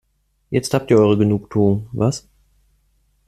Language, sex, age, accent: German, male, 19-29, Deutschland Deutsch